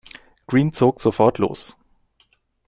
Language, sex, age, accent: German, male, 19-29, Deutschland Deutsch